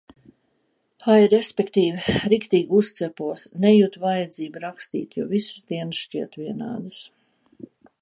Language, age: Latvian, 60-69